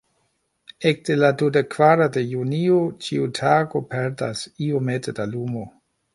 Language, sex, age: Esperanto, male, 50-59